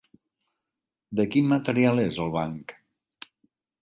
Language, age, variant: Catalan, 70-79, Central